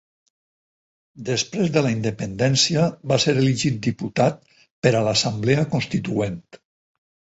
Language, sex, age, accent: Catalan, male, 60-69, valencià